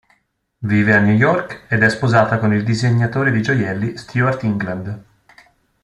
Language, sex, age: Italian, male, 19-29